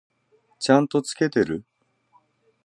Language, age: Japanese, 50-59